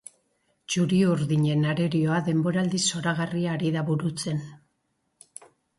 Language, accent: Basque, Erdialdekoa edo Nafarra (Gipuzkoa, Nafarroa)